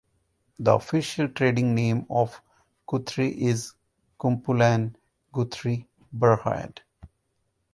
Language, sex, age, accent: English, male, 50-59, India and South Asia (India, Pakistan, Sri Lanka)